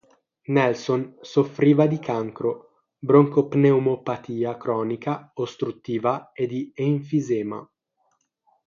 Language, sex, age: Italian, male, 19-29